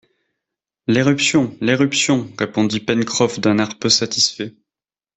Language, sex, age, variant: French, male, 19-29, Français de métropole